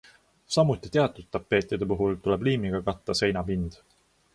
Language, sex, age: Estonian, male, 19-29